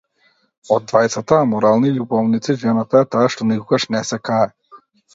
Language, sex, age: Macedonian, male, 19-29